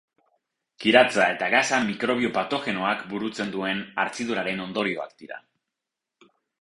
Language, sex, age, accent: Basque, male, 30-39, Mendebalekoa (Araba, Bizkaia, Gipuzkoako mendebaleko herri batzuk)